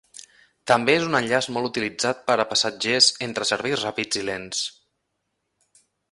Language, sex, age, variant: Catalan, male, 19-29, Central